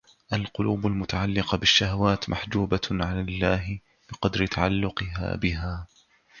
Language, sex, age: Arabic, male, 19-29